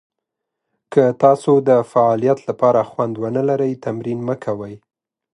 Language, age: Pashto, 30-39